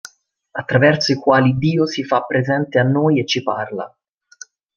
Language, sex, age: Italian, male, 30-39